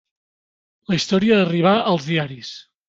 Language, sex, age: Catalan, male, 40-49